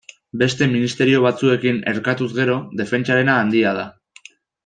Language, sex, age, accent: Basque, male, 19-29, Erdialdekoa edo Nafarra (Gipuzkoa, Nafarroa)